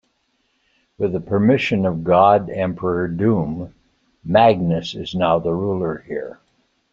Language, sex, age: English, male, 80-89